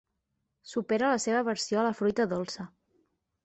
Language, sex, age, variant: Catalan, female, 19-29, Central